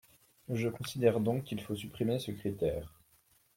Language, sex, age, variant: French, male, 19-29, Français de métropole